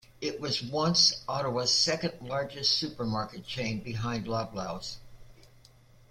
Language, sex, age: English, female, 70-79